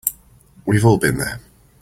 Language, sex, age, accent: English, male, 40-49, England English